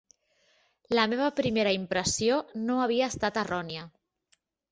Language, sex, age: Catalan, female, 30-39